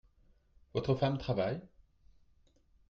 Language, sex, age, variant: French, male, 30-39, Français de métropole